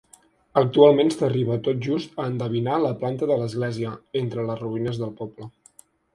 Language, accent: Catalan, central; septentrional